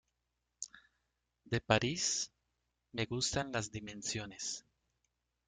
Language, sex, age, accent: Spanish, male, 19-29, Caribe: Cuba, Venezuela, Puerto Rico, República Dominicana, Panamá, Colombia caribeña, México caribeño, Costa del golfo de México